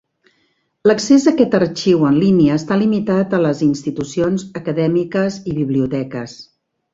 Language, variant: Catalan, Central